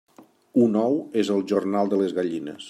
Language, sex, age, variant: Catalan, male, 40-49, Nord-Occidental